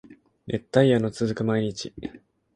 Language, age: Japanese, 19-29